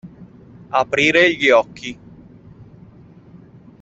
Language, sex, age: Italian, male, 30-39